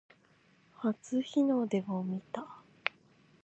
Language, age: Japanese, 19-29